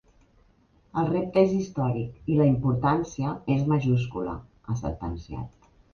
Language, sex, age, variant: Catalan, female, 50-59, Central